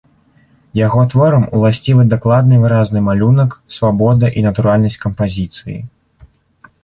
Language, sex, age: Belarusian, male, under 19